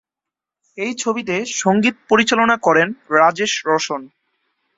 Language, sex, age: Bengali, male, 19-29